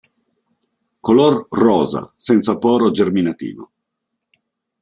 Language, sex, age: Italian, male, 50-59